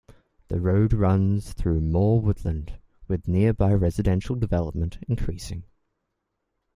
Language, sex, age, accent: English, male, 19-29, England English